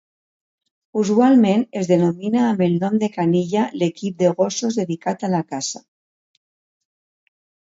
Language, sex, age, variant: Catalan, female, 50-59, Valencià meridional